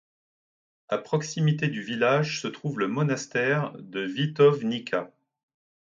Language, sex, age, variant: French, male, 40-49, Français de métropole